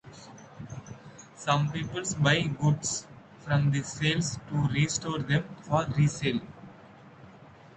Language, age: English, 19-29